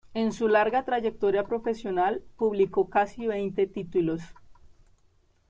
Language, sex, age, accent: Spanish, female, 19-29, Andino-Pacífico: Colombia, Perú, Ecuador, oeste de Bolivia y Venezuela andina